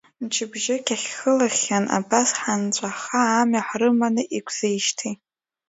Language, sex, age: Abkhazian, female, under 19